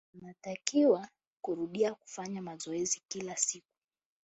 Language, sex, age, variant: Swahili, female, 19-29, Kiswahili cha Bara ya Tanzania